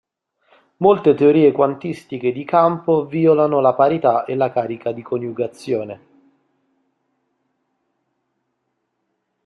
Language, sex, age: Italian, male, 30-39